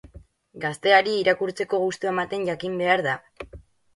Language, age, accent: Basque, under 19, Batua